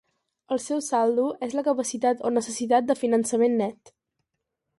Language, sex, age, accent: Catalan, female, under 19, gironí